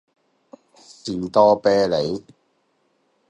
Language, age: Cantonese, 40-49